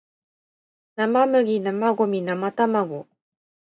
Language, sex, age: Japanese, female, 30-39